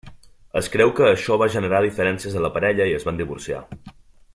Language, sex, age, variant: Catalan, male, 30-39, Central